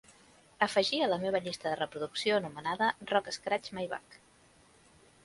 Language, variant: Catalan, Central